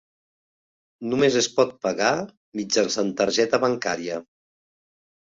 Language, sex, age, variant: Catalan, male, 50-59, Central